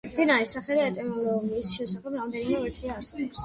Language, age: Georgian, 30-39